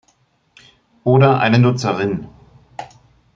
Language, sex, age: German, male, 30-39